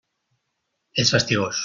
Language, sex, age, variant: Catalan, male, 30-39, Central